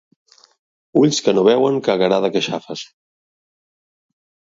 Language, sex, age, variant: Catalan, male, 50-59, Central